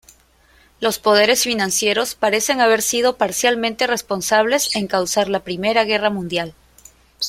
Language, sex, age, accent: Spanish, female, 30-39, Andino-Pacífico: Colombia, Perú, Ecuador, oeste de Bolivia y Venezuela andina